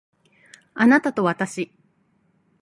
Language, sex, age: Japanese, female, 40-49